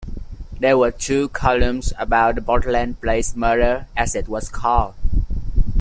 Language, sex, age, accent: English, male, 19-29, United States English